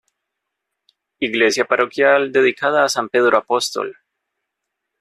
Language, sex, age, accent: Spanish, male, 19-29, América central